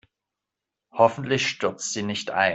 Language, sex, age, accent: German, male, 40-49, Deutschland Deutsch